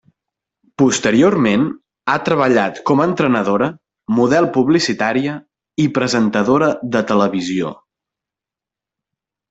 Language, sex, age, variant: Catalan, male, 19-29, Central